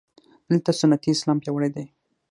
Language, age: Pashto, under 19